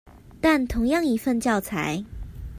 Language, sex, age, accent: Chinese, female, 19-29, 出生地：臺北市